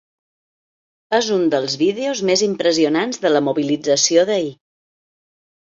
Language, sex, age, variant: Catalan, female, 50-59, Balear